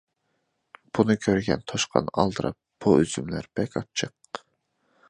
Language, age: Uyghur, 19-29